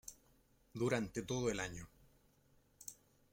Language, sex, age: Spanish, male, 19-29